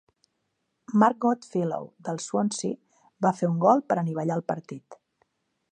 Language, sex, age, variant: Catalan, female, 50-59, Central